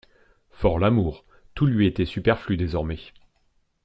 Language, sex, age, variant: French, male, 40-49, Français de métropole